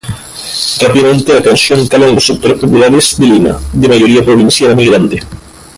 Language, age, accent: Spanish, 19-29, España: Islas Canarias